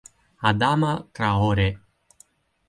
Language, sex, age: Italian, male, 50-59